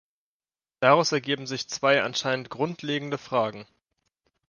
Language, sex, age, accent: German, male, 19-29, Deutschland Deutsch